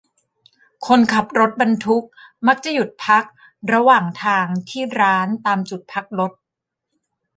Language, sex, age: Thai, female, 40-49